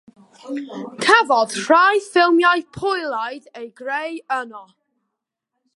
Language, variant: Welsh, North-Eastern Welsh